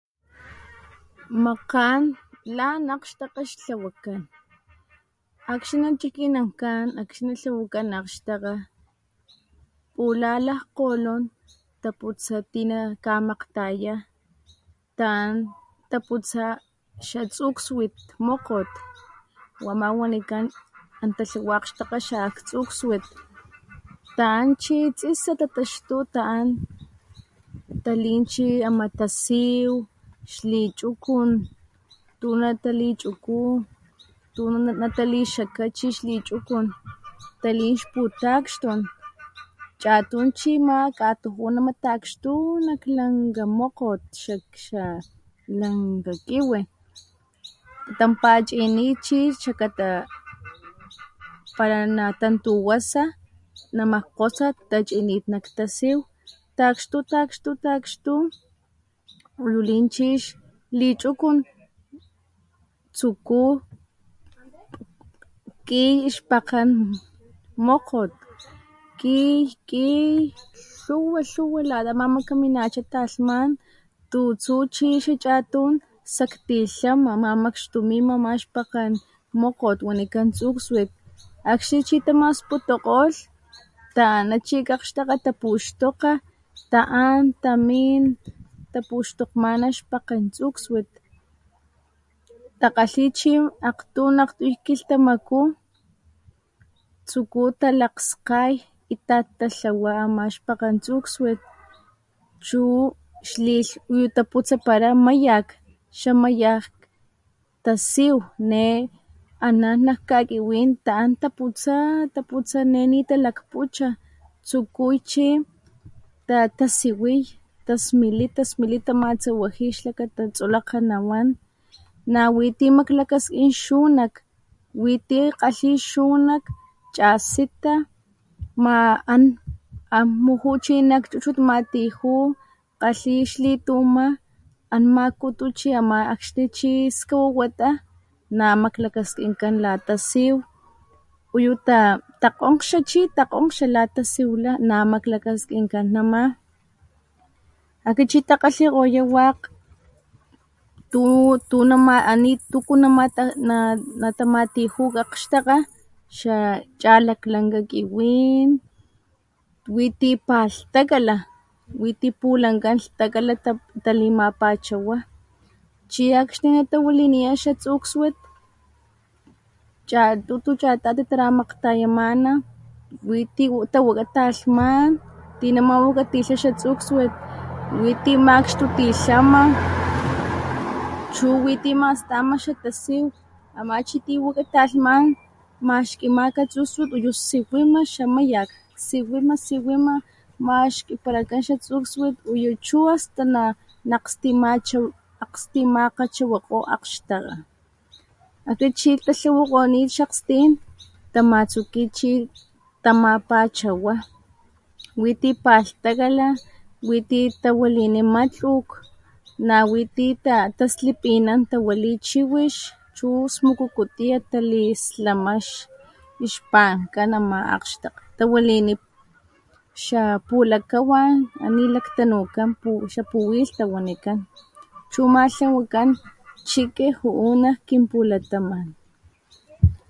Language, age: Papantla Totonac, 30-39